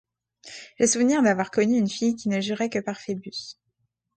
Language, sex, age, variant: French, female, 30-39, Français de métropole